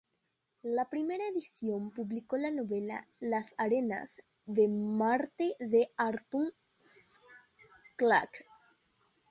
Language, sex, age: Spanish, female, 19-29